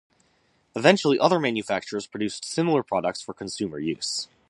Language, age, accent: English, under 19, United States English